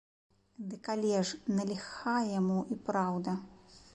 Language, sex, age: Belarusian, female, 30-39